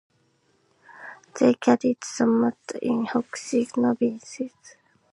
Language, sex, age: English, female, under 19